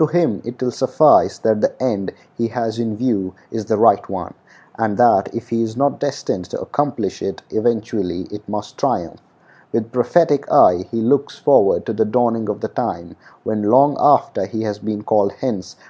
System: none